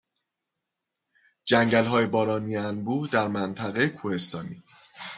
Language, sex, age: Persian, male, 30-39